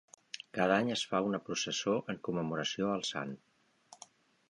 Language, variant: Catalan, Central